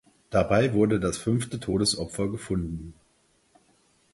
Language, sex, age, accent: German, male, 50-59, Deutschland Deutsch